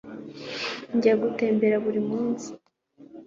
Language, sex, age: Kinyarwanda, female, 19-29